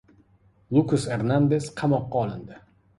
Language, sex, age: Uzbek, male, 19-29